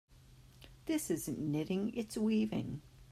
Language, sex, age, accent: English, female, 50-59, United States English